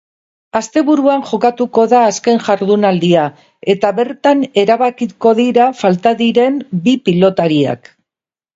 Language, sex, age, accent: Basque, female, 60-69, Mendebalekoa (Araba, Bizkaia, Gipuzkoako mendebaleko herri batzuk)